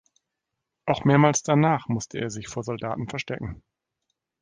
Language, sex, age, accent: German, male, 30-39, Deutschland Deutsch